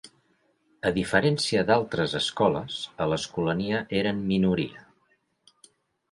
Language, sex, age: Catalan, male, 60-69